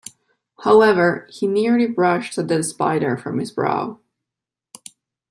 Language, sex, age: English, female, 30-39